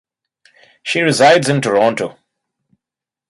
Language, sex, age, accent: English, male, 19-29, India and South Asia (India, Pakistan, Sri Lanka)